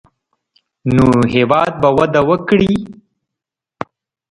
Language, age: Pashto, 30-39